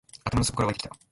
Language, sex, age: Japanese, male, 19-29